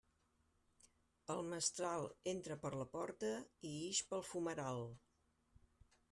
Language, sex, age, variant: Catalan, female, 60-69, Central